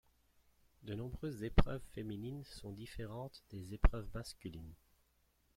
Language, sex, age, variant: French, male, 40-49, Français de métropole